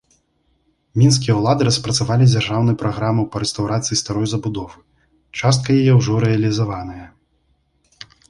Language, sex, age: Belarusian, male, 19-29